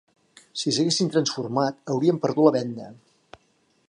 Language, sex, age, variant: Catalan, male, 50-59, Central